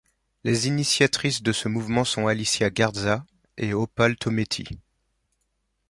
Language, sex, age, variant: French, male, 30-39, Français de métropole